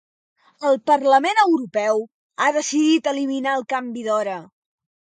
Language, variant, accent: Catalan, Central, central; septentrional